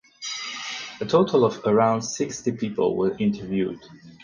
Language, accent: English, United States English